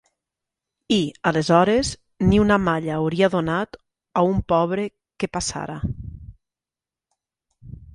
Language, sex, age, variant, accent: Catalan, female, 40-49, Nord-Occidental, Lleidatà